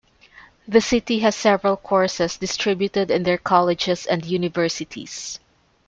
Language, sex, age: English, female, 50-59